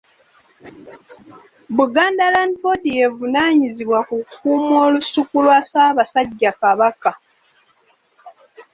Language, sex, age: Ganda, female, 19-29